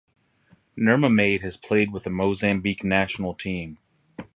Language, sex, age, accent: English, male, 40-49, United States English